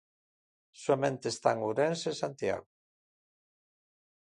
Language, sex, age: Galician, male, 50-59